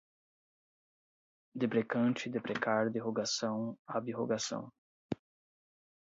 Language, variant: Portuguese, Portuguese (Brasil)